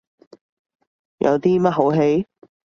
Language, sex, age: Cantonese, female, 19-29